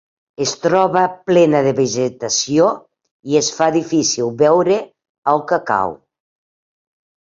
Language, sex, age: Catalan, female, 60-69